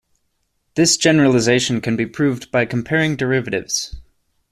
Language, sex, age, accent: English, male, 19-29, United States English